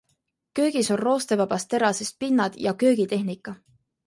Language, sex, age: Estonian, female, 19-29